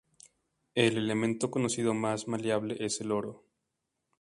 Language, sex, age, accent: Spanish, male, 19-29, México